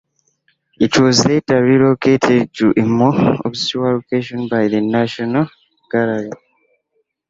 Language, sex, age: English, male, 19-29